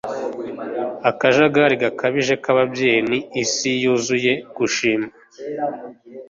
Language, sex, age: Kinyarwanda, male, 19-29